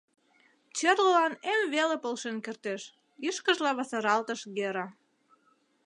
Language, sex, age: Mari, female, 30-39